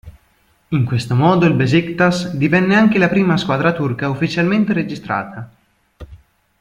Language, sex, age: Italian, male, 19-29